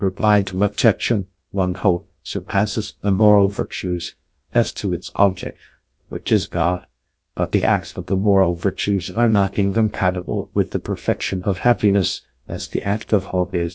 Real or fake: fake